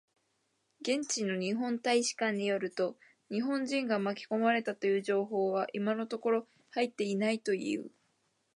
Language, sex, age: Japanese, female, 19-29